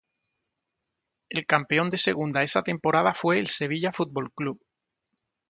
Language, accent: Spanish, España: Sur peninsular (Andalucia, Extremadura, Murcia)